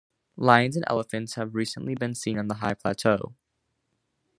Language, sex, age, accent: English, male, under 19, United States English